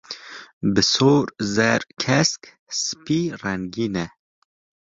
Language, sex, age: Kurdish, male, 19-29